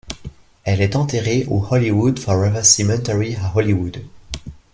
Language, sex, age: French, male, 40-49